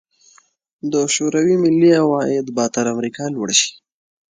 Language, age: Pashto, under 19